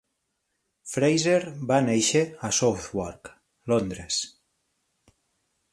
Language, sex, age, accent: Catalan, male, 40-49, central; septentrional